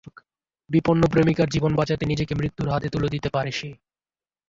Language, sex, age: Bengali, male, under 19